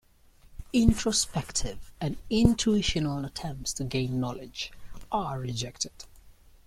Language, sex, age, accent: English, male, 19-29, England English